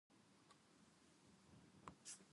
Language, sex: Japanese, female